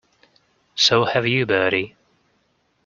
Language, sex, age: English, male, 19-29